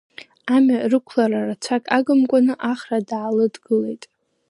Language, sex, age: Abkhazian, female, 19-29